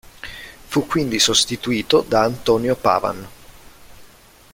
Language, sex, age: Italian, male, 30-39